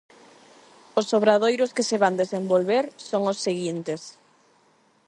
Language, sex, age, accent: Galician, female, 19-29, Atlántico (seseo e gheada); Normativo (estándar); Neofalante